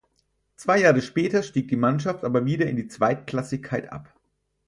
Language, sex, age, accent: German, male, 30-39, Deutschland Deutsch